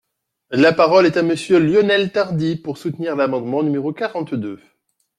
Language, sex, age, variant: French, male, 40-49, Français de métropole